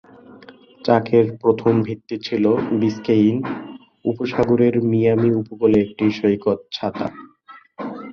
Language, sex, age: Bengali, male, 19-29